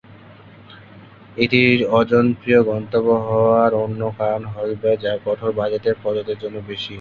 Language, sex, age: Bengali, male, under 19